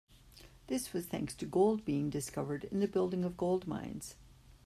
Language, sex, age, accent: English, female, 50-59, United States English